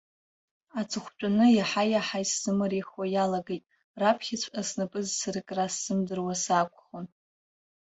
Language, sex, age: Abkhazian, female, under 19